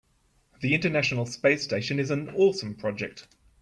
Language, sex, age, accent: English, male, 30-39, Australian English